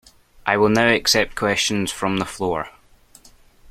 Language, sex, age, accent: English, male, under 19, Scottish English